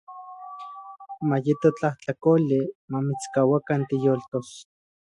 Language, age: Central Puebla Nahuatl, 30-39